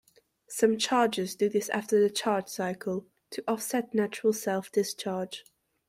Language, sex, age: English, male, 19-29